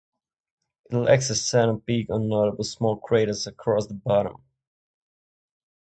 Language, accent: English, Czech